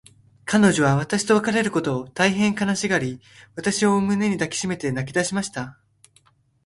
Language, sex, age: Japanese, male, under 19